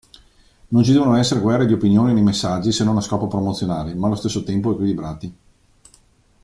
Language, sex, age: Italian, male, 40-49